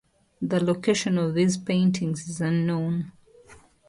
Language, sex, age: English, female, 30-39